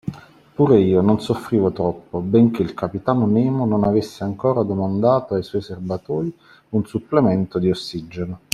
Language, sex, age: Italian, male, 40-49